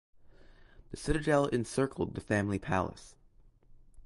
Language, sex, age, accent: English, male, under 19, United States English